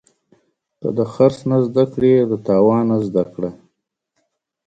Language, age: Pashto, 30-39